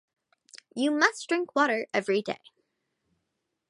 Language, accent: English, United States English